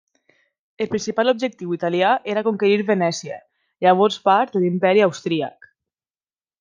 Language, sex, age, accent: Catalan, female, 19-29, valencià